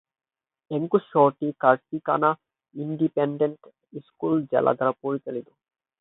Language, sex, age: Bengali, male, 19-29